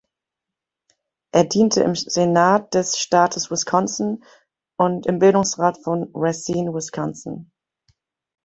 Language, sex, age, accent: German, female, 30-39, Deutschland Deutsch